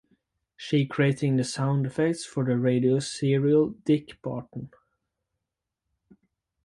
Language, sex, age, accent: English, male, under 19, United States English